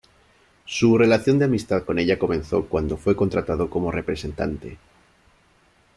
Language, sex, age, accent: Spanish, male, 30-39, España: Sur peninsular (Andalucia, Extremadura, Murcia)